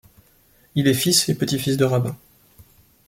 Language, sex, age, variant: French, male, 19-29, Français de métropole